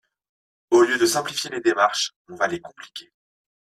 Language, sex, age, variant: French, male, 30-39, Français de métropole